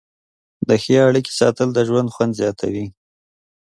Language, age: Pashto, 30-39